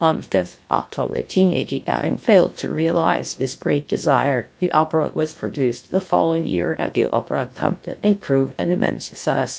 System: TTS, GlowTTS